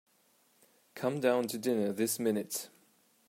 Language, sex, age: English, male, 19-29